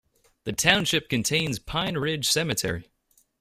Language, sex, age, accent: English, male, 19-29, United States English